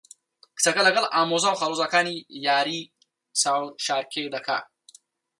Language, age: Central Kurdish, 19-29